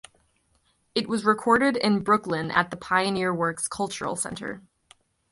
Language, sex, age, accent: English, female, 19-29, United States English; Canadian English